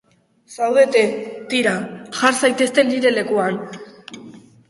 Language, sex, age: Basque, female, under 19